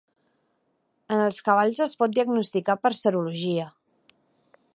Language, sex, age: Catalan, female, 30-39